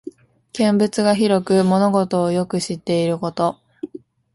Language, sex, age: Japanese, female, 19-29